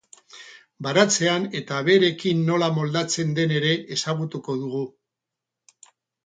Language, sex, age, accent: Basque, male, 60-69, Erdialdekoa edo Nafarra (Gipuzkoa, Nafarroa)